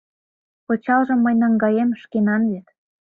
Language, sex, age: Mari, female, 19-29